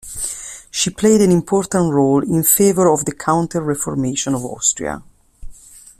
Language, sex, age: English, female, 50-59